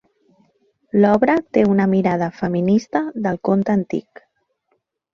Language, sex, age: Catalan, female, 40-49